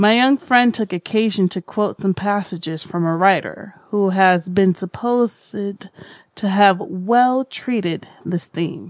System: none